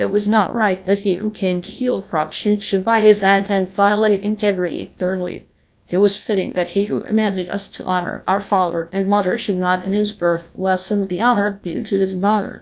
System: TTS, GlowTTS